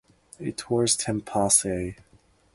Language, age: English, 19-29